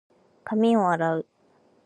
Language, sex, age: Japanese, female, 19-29